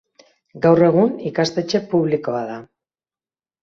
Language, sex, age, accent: Basque, female, 50-59, Mendebalekoa (Araba, Bizkaia, Gipuzkoako mendebaleko herri batzuk)